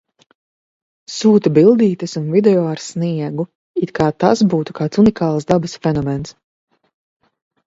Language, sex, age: Latvian, female, 30-39